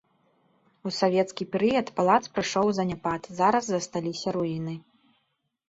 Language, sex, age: Belarusian, female, 19-29